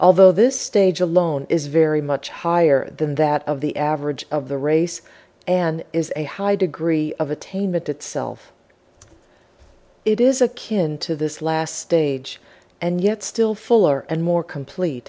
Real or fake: real